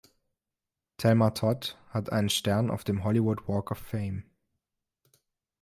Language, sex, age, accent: German, male, 19-29, Deutschland Deutsch